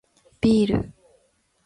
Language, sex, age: Japanese, female, 19-29